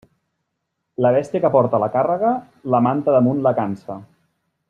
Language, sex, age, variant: Catalan, male, 30-39, Septentrional